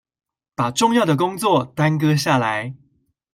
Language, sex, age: Chinese, male, 19-29